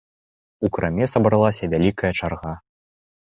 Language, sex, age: Belarusian, male, 19-29